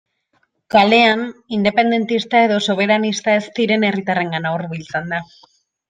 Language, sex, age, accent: Basque, female, 19-29, Erdialdekoa edo Nafarra (Gipuzkoa, Nafarroa)